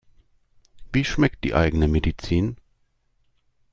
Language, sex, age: German, male, 50-59